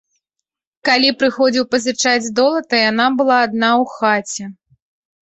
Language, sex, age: Belarusian, female, 30-39